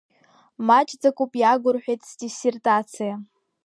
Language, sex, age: Abkhazian, female, under 19